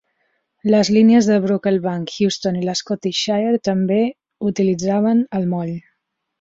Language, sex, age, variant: Catalan, female, 30-39, Central